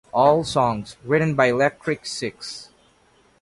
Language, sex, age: English, male, 19-29